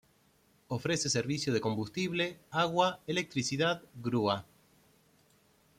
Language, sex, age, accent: Spanish, male, 30-39, Rioplatense: Argentina, Uruguay, este de Bolivia, Paraguay